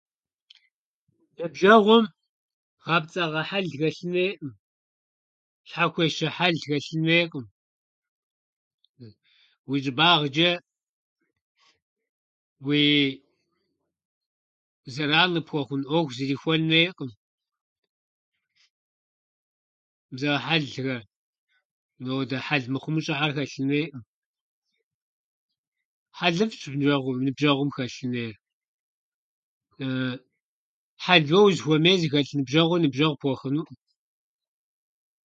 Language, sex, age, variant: Kabardian, male, 50-59, Адыгэбзэ (Къэбэрдей, Кирил, псоми зэдай)